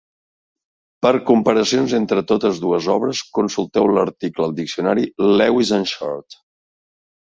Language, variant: Catalan, Central